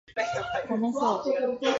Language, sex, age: Japanese, female, 19-29